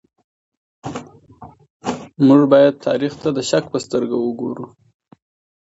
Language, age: Pashto, 30-39